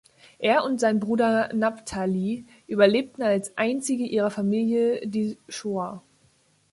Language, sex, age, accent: German, female, 19-29, Deutschland Deutsch